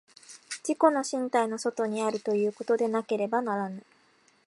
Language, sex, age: Japanese, female, 19-29